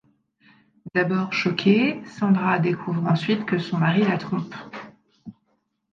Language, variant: French, Français de métropole